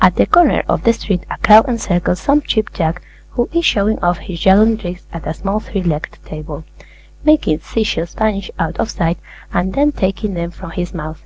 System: none